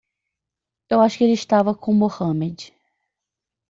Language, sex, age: Portuguese, female, under 19